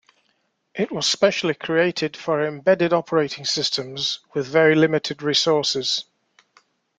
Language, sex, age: English, male, 60-69